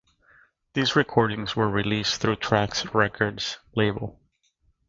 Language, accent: English, United States English